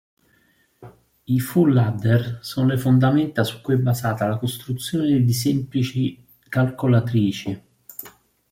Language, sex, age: Italian, male, 40-49